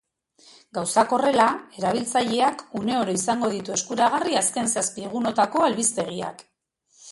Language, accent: Basque, Mendebalekoa (Araba, Bizkaia, Gipuzkoako mendebaleko herri batzuk)